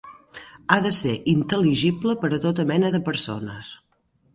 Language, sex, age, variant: Catalan, female, 40-49, Central